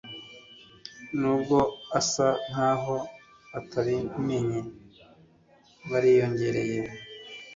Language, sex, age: Kinyarwanda, male, 40-49